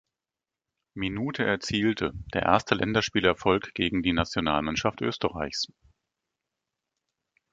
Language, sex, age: German, male, 50-59